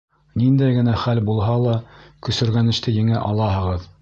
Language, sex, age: Bashkir, male, 60-69